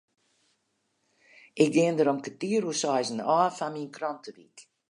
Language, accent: Western Frisian, Klaaifrysk